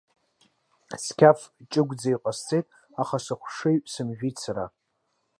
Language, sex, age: Abkhazian, male, 19-29